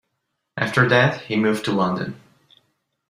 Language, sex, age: English, male, 30-39